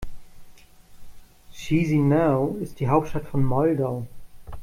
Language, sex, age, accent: German, male, 30-39, Deutschland Deutsch